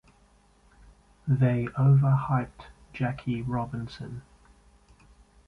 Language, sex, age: English, male, 30-39